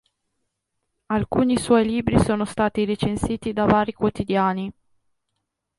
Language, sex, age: Italian, female, 30-39